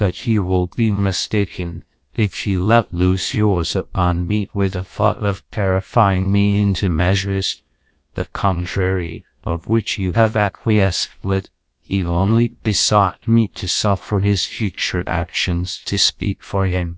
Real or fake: fake